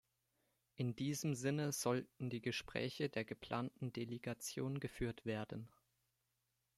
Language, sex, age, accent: German, male, under 19, Deutschland Deutsch